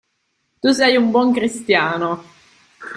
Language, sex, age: Italian, female, 30-39